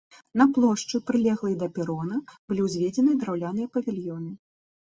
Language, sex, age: Belarusian, female, 30-39